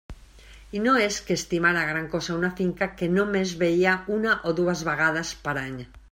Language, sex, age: Catalan, female, 40-49